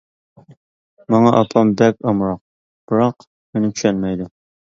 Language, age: Uyghur, 30-39